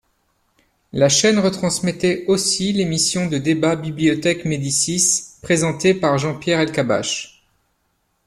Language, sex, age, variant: French, male, 40-49, Français de métropole